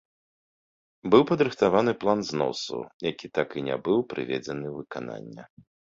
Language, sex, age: Belarusian, male, 30-39